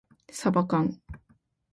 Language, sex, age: Japanese, female, 19-29